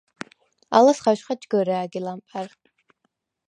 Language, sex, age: Svan, female, 19-29